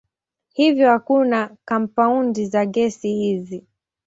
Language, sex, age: Swahili, female, 19-29